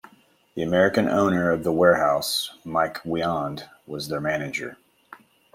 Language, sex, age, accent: English, male, 40-49, United States English